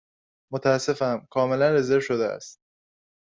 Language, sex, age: Persian, male, under 19